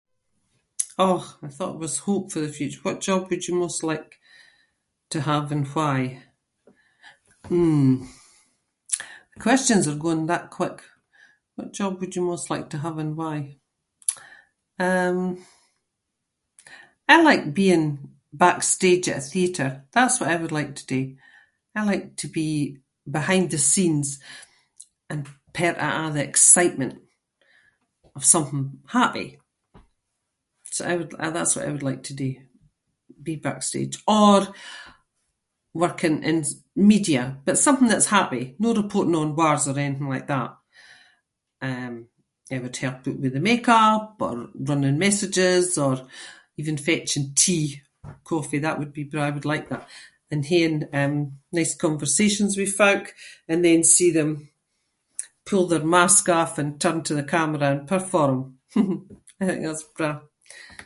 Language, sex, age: Scots, female, 70-79